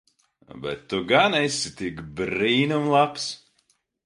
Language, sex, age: Latvian, male, 30-39